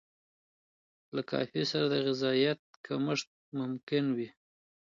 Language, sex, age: Pashto, male, 30-39